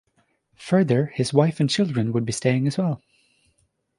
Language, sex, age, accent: English, female, 19-29, Irish English